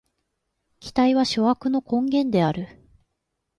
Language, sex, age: Japanese, female, 19-29